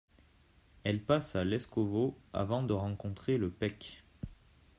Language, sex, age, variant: French, male, 19-29, Français de métropole